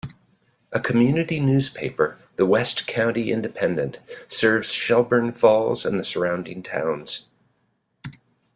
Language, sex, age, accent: English, male, 50-59, United States English